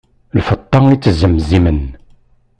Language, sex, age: Kabyle, male, 40-49